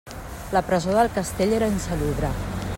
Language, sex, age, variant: Catalan, female, 50-59, Central